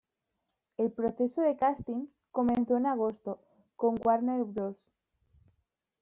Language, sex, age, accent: Spanish, female, under 19, España: Norte peninsular (Asturias, Castilla y León, Cantabria, País Vasco, Navarra, Aragón, La Rioja, Guadalajara, Cuenca)